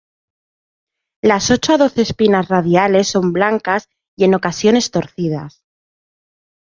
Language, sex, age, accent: Spanish, female, 40-49, España: Centro-Sur peninsular (Madrid, Toledo, Castilla-La Mancha)